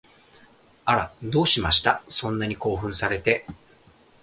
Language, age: Japanese, 40-49